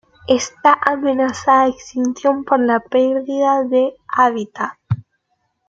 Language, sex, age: Spanish, female, 19-29